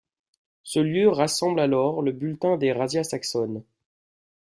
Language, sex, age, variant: French, male, 19-29, Français de métropole